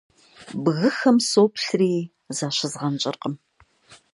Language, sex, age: Kabardian, female, 40-49